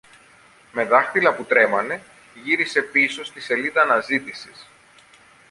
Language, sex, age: Greek, male, 40-49